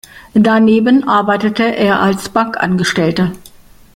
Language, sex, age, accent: German, female, 50-59, Deutschland Deutsch